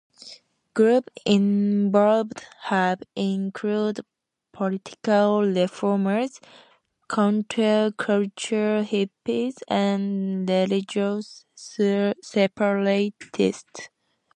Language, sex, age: English, female, 19-29